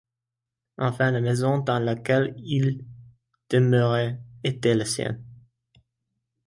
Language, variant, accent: French, Français d'Amérique du Nord, Français des États-Unis